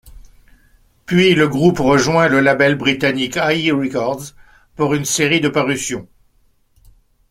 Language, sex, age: French, male, 60-69